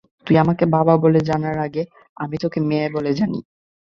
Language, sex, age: Bengali, male, 19-29